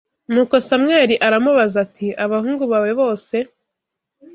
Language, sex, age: Kinyarwanda, female, 19-29